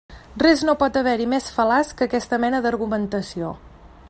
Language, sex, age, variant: Catalan, female, 30-39, Central